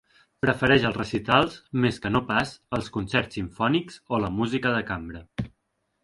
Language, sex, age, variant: Catalan, male, 19-29, Central